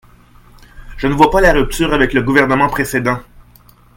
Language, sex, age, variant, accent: French, male, 40-49, Français d'Amérique du Nord, Français du Canada